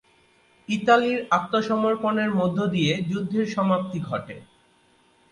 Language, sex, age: Bengali, male, 30-39